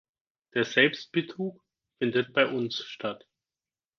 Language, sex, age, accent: German, male, 19-29, Deutschland Deutsch